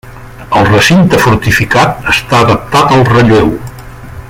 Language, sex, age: Catalan, male, 60-69